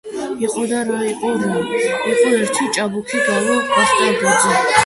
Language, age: Georgian, 19-29